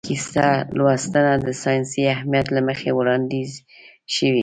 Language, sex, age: Pashto, female, 50-59